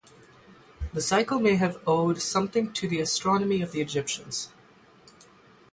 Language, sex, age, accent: English, male, 19-29, United States English; England English; India and South Asia (India, Pakistan, Sri Lanka)